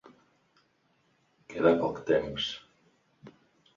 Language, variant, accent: Catalan, Central, central